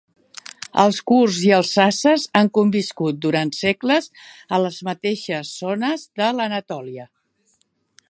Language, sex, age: Catalan, female, 70-79